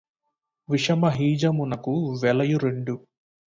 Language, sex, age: Telugu, male, 19-29